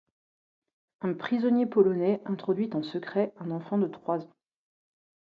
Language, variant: French, Français de métropole